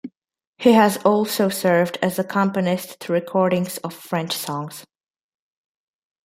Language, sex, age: English, female, under 19